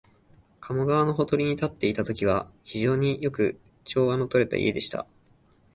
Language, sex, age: Japanese, male, 19-29